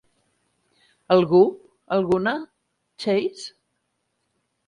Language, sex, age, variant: Catalan, female, 50-59, Central